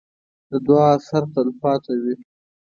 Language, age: Pashto, 19-29